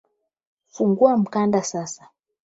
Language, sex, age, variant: Swahili, female, 19-29, Kiswahili cha Bara ya Tanzania